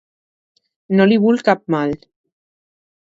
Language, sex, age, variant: Catalan, female, under 19, Alacantí